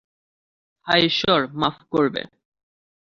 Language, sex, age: Bengali, male, under 19